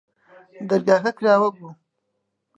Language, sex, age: Central Kurdish, male, 19-29